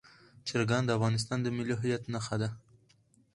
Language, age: Pashto, 19-29